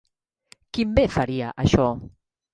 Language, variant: Catalan, Central